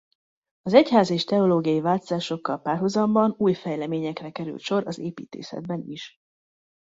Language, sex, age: Hungarian, female, 19-29